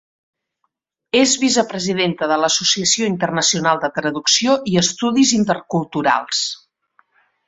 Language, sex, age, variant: Catalan, female, 50-59, Central